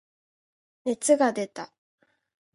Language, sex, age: Japanese, female, under 19